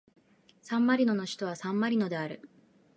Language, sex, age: Japanese, female, 19-29